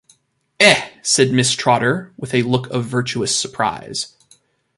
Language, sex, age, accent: English, male, 19-29, United States English